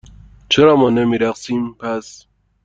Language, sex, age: Persian, male, 19-29